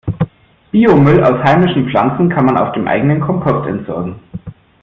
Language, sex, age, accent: German, male, 19-29, Deutschland Deutsch